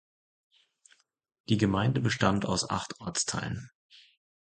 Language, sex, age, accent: German, male, 30-39, Deutschland Deutsch